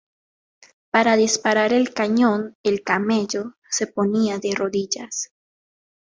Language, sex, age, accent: Spanish, female, 19-29, Caribe: Cuba, Venezuela, Puerto Rico, República Dominicana, Panamá, Colombia caribeña, México caribeño, Costa del golfo de México